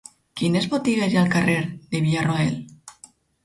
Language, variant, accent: Catalan, Alacantí, valencià